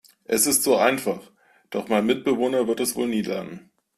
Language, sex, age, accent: German, male, 40-49, Deutschland Deutsch